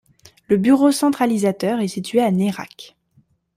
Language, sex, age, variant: French, female, 19-29, Français de métropole